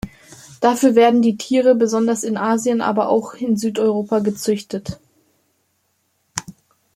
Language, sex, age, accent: German, female, 19-29, Deutschland Deutsch